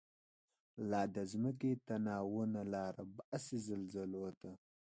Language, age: Pashto, 19-29